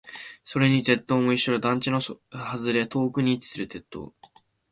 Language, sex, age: Japanese, male, 19-29